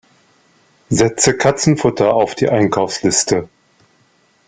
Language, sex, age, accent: German, male, 40-49, Deutschland Deutsch